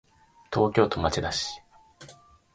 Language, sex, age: Japanese, male, 19-29